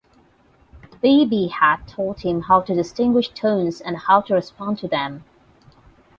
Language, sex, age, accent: English, female, 30-39, United States English; England English; India and South Asia (India, Pakistan, Sri Lanka)